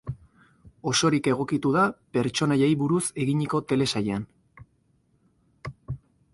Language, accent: Basque, Erdialdekoa edo Nafarra (Gipuzkoa, Nafarroa)